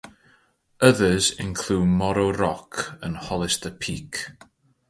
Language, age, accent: English, 30-39, Welsh English